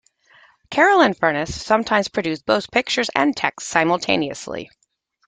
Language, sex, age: English, female, 40-49